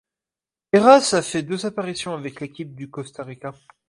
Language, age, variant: French, 19-29, Français de métropole